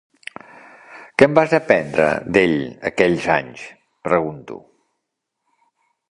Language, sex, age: Catalan, male, 50-59